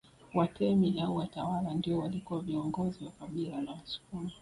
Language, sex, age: Swahili, female, 30-39